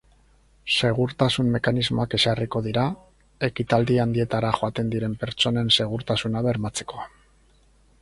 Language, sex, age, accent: Basque, male, 50-59, Erdialdekoa edo Nafarra (Gipuzkoa, Nafarroa)